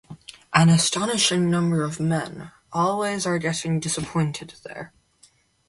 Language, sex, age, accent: English, male, under 19, Irish English